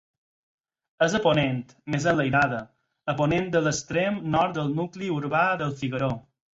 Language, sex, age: Catalan, male, 40-49